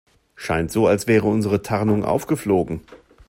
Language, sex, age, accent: German, male, 40-49, Deutschland Deutsch